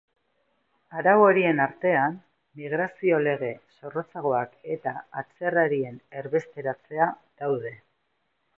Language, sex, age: Basque, female, 50-59